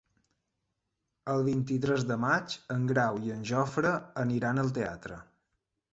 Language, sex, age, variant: Catalan, male, 30-39, Balear